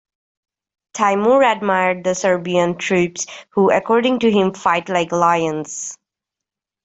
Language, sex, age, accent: English, female, 19-29, England English